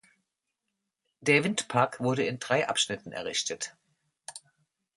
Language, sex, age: German, female, 60-69